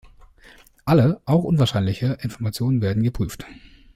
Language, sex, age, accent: German, male, 30-39, Deutschland Deutsch